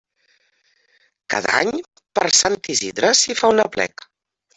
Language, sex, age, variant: Catalan, female, 40-49, Central